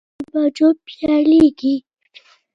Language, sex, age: Pashto, female, under 19